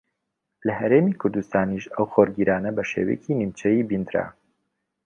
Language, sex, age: Central Kurdish, male, 19-29